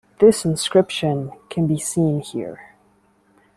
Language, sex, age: English, female, 30-39